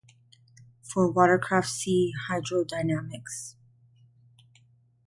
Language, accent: English, United States English